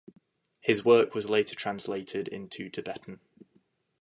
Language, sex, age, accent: English, male, 19-29, England English